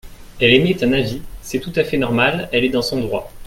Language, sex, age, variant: French, male, 19-29, Français de métropole